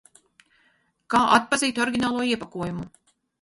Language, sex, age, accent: Latvian, female, 50-59, Latgaliešu